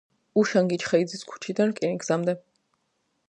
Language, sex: Georgian, female